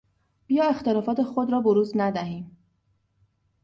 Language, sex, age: Persian, female, 30-39